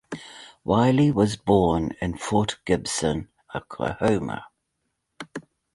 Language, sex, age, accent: English, female, 50-59, New Zealand English